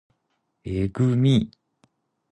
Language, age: Japanese, 30-39